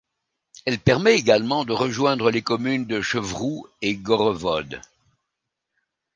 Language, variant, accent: French, Français d'Europe, Français de Belgique